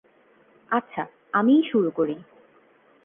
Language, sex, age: Bengali, female, 19-29